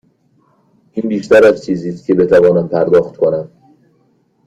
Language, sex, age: Persian, male, 19-29